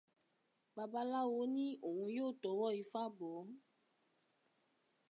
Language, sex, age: Yoruba, female, 19-29